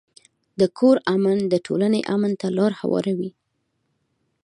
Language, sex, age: Pashto, female, 19-29